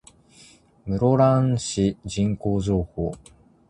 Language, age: Japanese, 19-29